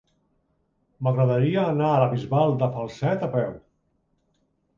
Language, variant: Catalan, Central